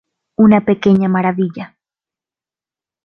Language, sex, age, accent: Spanish, female, under 19, Andino-Pacífico: Colombia, Perú, Ecuador, oeste de Bolivia y Venezuela andina